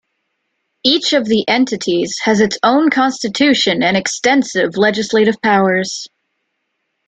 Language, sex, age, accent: English, female, 19-29, United States English